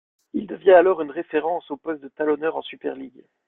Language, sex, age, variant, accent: French, male, 19-29, Français d'Europe, Français de Belgique